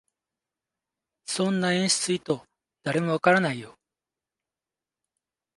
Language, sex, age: Japanese, male, 50-59